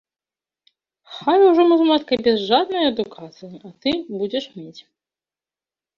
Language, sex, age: Belarusian, female, 30-39